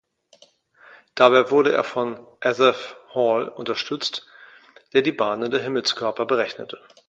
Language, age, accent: German, 50-59, Deutschland Deutsch